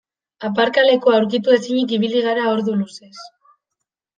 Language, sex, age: Basque, female, 19-29